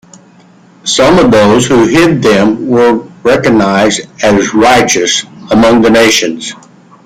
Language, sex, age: English, male, 60-69